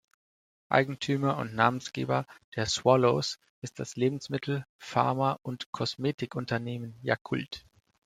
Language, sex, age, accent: German, male, 19-29, Deutschland Deutsch